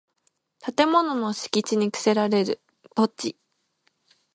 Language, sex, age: Japanese, female, 19-29